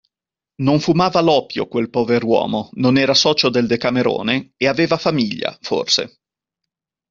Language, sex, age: Italian, male, 50-59